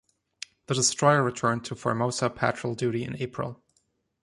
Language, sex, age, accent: English, male, 30-39, United States English